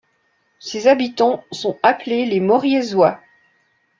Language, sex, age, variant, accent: French, female, 50-59, Français d'Europe, Français de Suisse